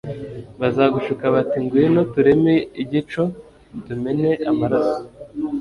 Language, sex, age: Kinyarwanda, male, 19-29